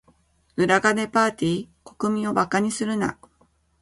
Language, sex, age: Japanese, female, 50-59